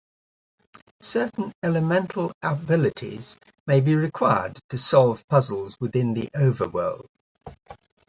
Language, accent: English, England English